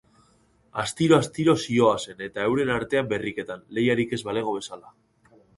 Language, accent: Basque, Mendebalekoa (Araba, Bizkaia, Gipuzkoako mendebaleko herri batzuk)